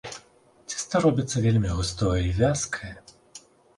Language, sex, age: Belarusian, male, 30-39